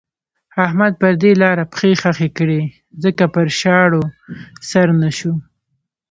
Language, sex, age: Pashto, female, 19-29